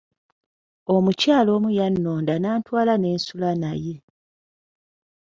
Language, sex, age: Ganda, female, 30-39